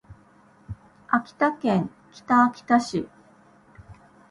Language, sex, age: Japanese, female, 40-49